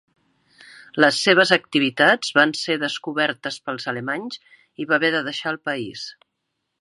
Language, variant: Catalan, Central